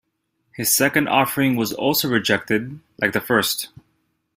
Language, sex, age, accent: English, male, 30-39, United States English